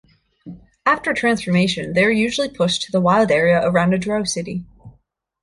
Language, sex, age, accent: English, female, 19-29, United States English